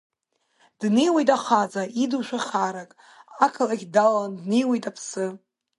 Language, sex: Abkhazian, female